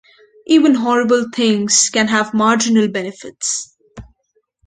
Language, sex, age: English, female, under 19